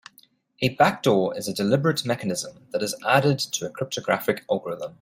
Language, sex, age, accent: English, male, 30-39, Southern African (South Africa, Zimbabwe, Namibia)